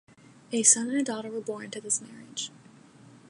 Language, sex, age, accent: English, female, 19-29, United States English